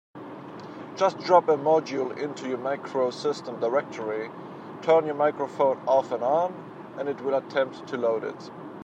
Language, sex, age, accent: English, male, 40-49, England English